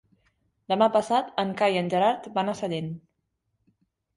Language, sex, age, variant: Catalan, female, 19-29, Central